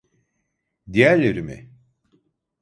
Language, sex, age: Turkish, male, 60-69